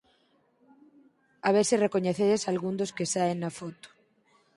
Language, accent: Galician, Normativo (estándar)